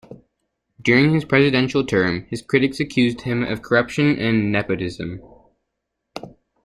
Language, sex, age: English, male, under 19